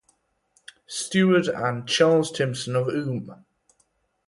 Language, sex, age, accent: English, male, 19-29, England English